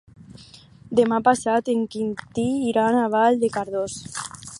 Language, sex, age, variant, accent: Catalan, female, under 19, Alacantí, valencià